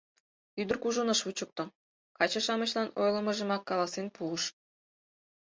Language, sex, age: Mari, female, 19-29